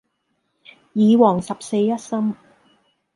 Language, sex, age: Cantonese, female, 40-49